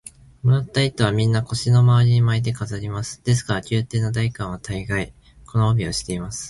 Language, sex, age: Japanese, male, 19-29